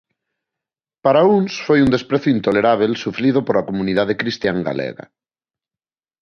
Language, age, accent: Galician, 30-39, Normativo (estándar)